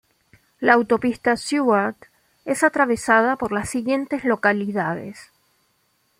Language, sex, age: Spanish, female, 40-49